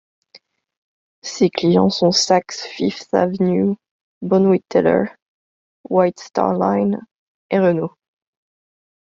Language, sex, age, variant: French, female, 19-29, Français de métropole